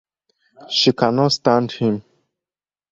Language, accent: English, England English